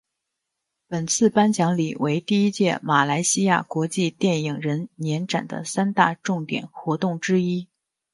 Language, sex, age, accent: Chinese, male, 19-29, 出生地：北京市